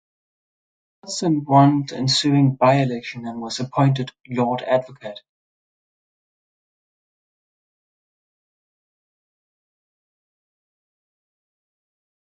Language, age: English, 30-39